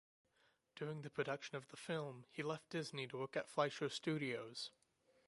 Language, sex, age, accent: English, male, under 19, United States English